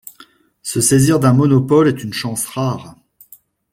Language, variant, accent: French, Français d'Afrique subsaharienne et des îles africaines, Français de Madagascar